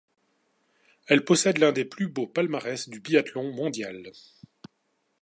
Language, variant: French, Français de métropole